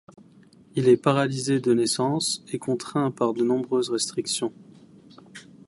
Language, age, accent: French, 19-29, Français du Maroc